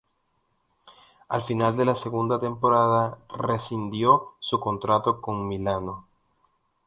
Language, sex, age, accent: Spanish, male, 19-29, Andino-Pacífico: Colombia, Perú, Ecuador, oeste de Bolivia y Venezuela andina